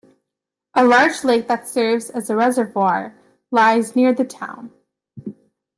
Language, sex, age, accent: English, female, 19-29, Canadian English